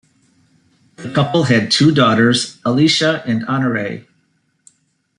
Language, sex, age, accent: English, male, 50-59, United States English